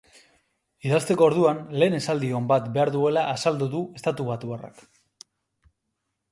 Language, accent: Basque, Mendebalekoa (Araba, Bizkaia, Gipuzkoako mendebaleko herri batzuk)